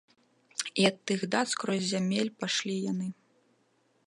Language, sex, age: Belarusian, female, 19-29